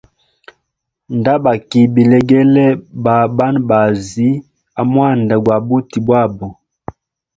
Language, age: Hemba, 19-29